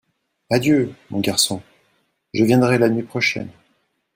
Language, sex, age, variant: French, male, 40-49, Français de métropole